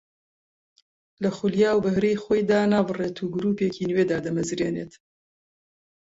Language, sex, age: Central Kurdish, female, 50-59